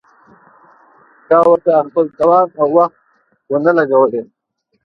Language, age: Pashto, 30-39